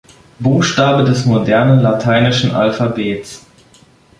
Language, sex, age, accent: German, male, under 19, Deutschland Deutsch